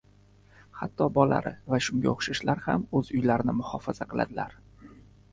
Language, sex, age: Uzbek, male, 19-29